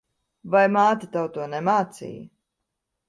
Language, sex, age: Latvian, female, 19-29